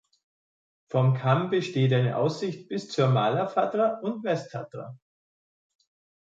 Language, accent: German, Österreichisches Deutsch